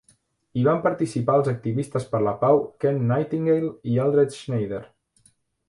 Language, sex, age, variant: Catalan, male, 19-29, Central